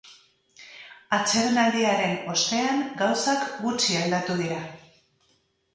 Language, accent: Basque, Mendebalekoa (Araba, Bizkaia, Gipuzkoako mendebaleko herri batzuk)